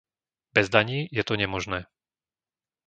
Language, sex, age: Slovak, male, 30-39